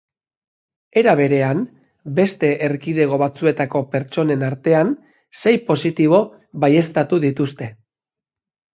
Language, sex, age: Basque, male, 50-59